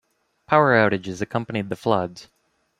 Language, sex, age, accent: English, male, 19-29, United States English